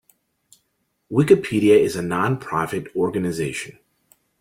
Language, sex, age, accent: English, male, 30-39, United States English